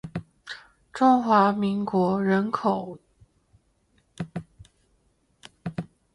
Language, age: Chinese, 19-29